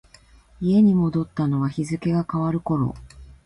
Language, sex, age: Japanese, female, 50-59